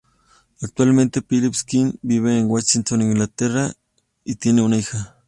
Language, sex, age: Spanish, male, 30-39